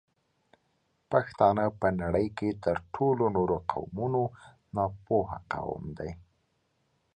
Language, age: Pashto, 19-29